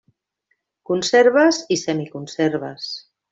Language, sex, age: Catalan, female, 50-59